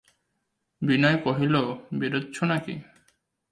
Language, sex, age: Bengali, male, 30-39